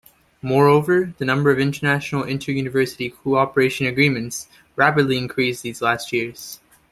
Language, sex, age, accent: English, male, 19-29, United States English